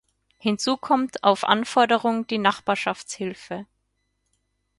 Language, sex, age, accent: German, female, 30-39, Österreichisches Deutsch